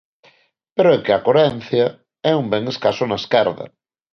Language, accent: Galician, Neofalante